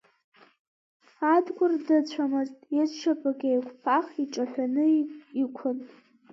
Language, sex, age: Abkhazian, female, under 19